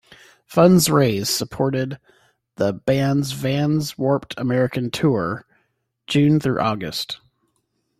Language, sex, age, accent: English, male, 50-59, United States English